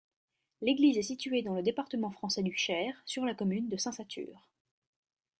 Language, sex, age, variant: French, female, 19-29, Français de métropole